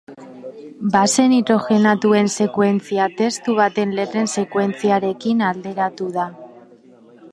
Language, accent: Basque, Mendebalekoa (Araba, Bizkaia, Gipuzkoako mendebaleko herri batzuk)